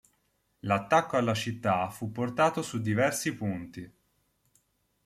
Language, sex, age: Italian, male, 19-29